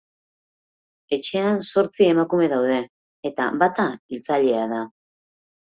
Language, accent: Basque, Mendebalekoa (Araba, Bizkaia, Gipuzkoako mendebaleko herri batzuk)